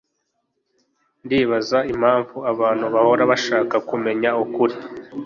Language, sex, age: Kinyarwanda, male, 19-29